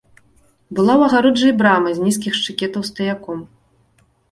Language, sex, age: Belarusian, female, 30-39